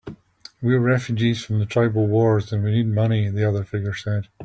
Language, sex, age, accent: English, male, 50-59, Scottish English